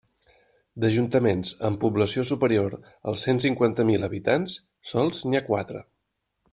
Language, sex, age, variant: Catalan, male, 30-39, Nord-Occidental